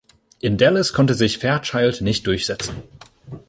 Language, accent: German, Deutschland Deutsch